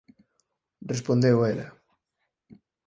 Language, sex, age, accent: Galician, male, 30-39, Normativo (estándar)